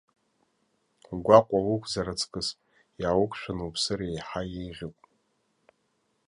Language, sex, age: Abkhazian, male, 30-39